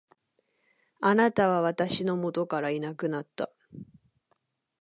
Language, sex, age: Japanese, female, 19-29